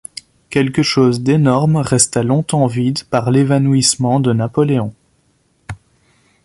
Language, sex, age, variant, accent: French, male, under 19, Français d'Europe, Français de Belgique